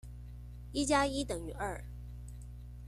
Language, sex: Chinese, female